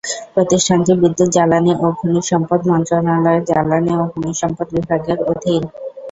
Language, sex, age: Bengali, female, 19-29